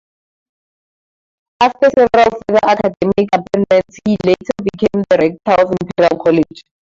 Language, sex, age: English, female, 19-29